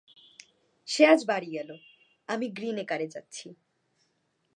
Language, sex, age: Bengali, female, 19-29